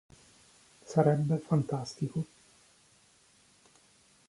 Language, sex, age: Italian, male, 40-49